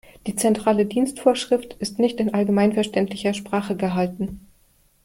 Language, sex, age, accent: German, female, 50-59, Deutschland Deutsch